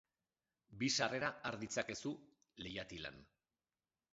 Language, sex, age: Basque, male, 40-49